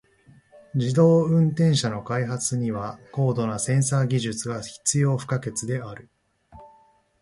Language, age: Japanese, 40-49